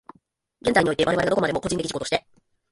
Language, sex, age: Japanese, female, 19-29